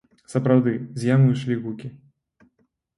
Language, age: Belarusian, 19-29